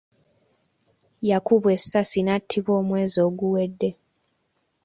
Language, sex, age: Ganda, female, 19-29